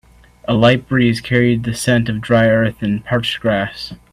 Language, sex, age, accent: English, male, 19-29, United States English